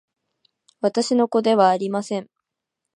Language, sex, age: Japanese, female, 19-29